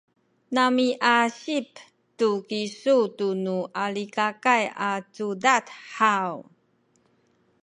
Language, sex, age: Sakizaya, female, 50-59